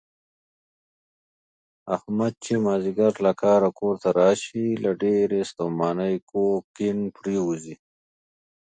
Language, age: Pashto, 30-39